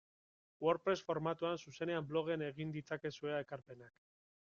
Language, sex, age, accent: Basque, male, 30-39, Erdialdekoa edo Nafarra (Gipuzkoa, Nafarroa)